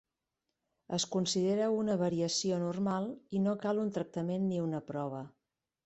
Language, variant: Catalan, Central